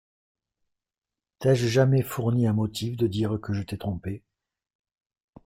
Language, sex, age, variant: French, male, 50-59, Français de métropole